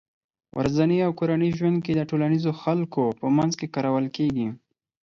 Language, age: Pashto, 19-29